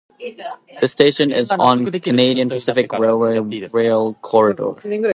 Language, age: English, 19-29